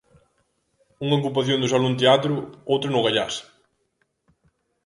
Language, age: Galician, 19-29